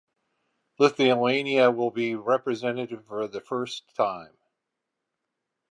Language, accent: English, United States English